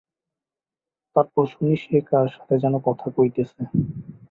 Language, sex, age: Bengali, male, 19-29